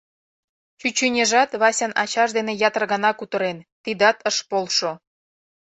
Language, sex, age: Mari, female, 40-49